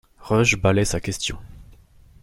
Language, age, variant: French, 30-39, Français de métropole